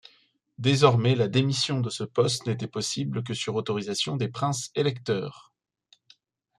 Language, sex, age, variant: French, male, 30-39, Français de métropole